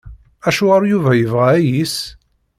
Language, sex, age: Kabyle, male, 50-59